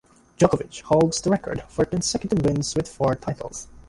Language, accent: English, Filipino